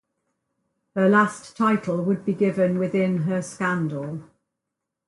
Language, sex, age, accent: English, female, 60-69, England English